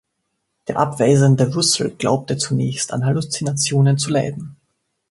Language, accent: German, Österreichisches Deutsch